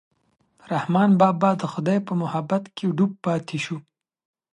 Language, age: Pashto, 19-29